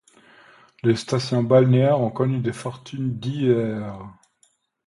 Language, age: French, 50-59